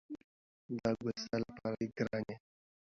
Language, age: Pashto, under 19